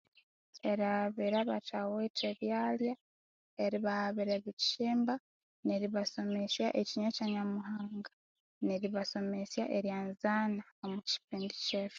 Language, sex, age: Konzo, female, 19-29